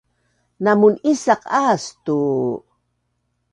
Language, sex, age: Bunun, female, 60-69